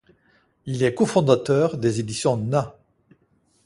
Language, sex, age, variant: French, male, 60-69, Français de métropole